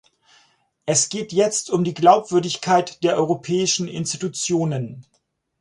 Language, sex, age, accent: German, male, 40-49, Deutschland Deutsch